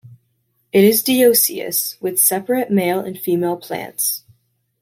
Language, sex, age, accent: English, female, 19-29, United States English